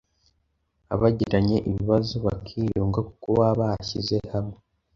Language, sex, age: Kinyarwanda, male, under 19